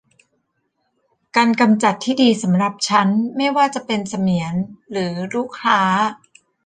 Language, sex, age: Thai, female, 40-49